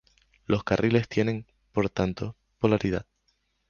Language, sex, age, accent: Spanish, male, 19-29, España: Islas Canarias